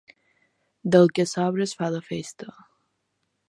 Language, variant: Catalan, Balear